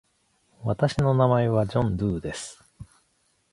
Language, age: Japanese, 40-49